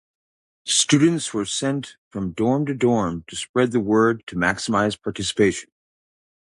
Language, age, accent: English, 40-49, United States English